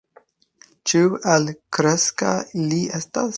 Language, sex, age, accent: Esperanto, male, 19-29, Internacia